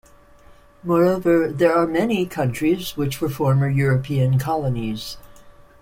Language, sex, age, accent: English, female, 60-69, United States English